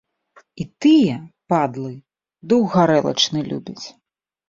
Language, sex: Belarusian, female